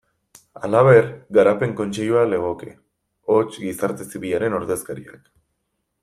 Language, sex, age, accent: Basque, male, 19-29, Erdialdekoa edo Nafarra (Gipuzkoa, Nafarroa)